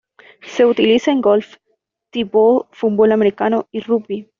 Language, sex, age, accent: Spanish, female, 19-29, América central